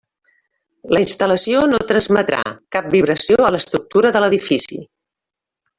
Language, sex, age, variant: Catalan, female, 60-69, Central